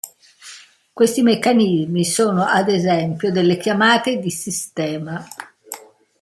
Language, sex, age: Italian, female, 60-69